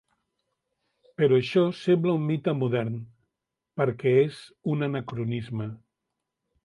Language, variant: Catalan, Central